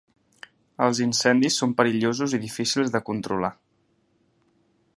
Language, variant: Catalan, Central